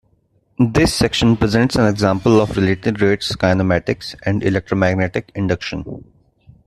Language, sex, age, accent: English, male, 19-29, India and South Asia (India, Pakistan, Sri Lanka)